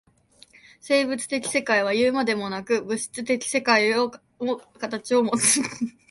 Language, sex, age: Japanese, female, 19-29